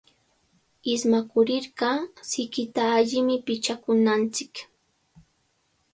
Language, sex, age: Cajatambo North Lima Quechua, female, 19-29